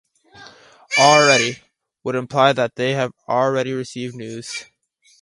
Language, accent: English, Canadian English